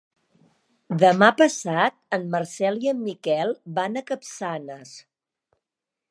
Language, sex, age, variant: Catalan, female, 40-49, Septentrional